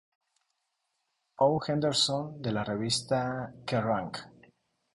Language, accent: Spanish, México